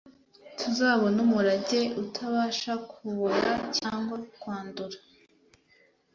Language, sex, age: Kinyarwanda, female, 19-29